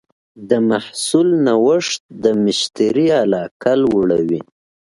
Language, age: Pashto, 19-29